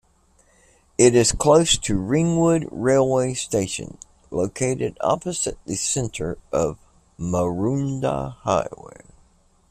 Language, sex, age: English, male, 50-59